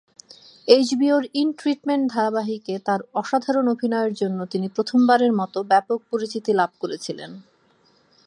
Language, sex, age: Bengali, female, 40-49